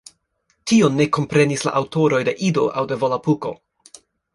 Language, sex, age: Esperanto, male, 30-39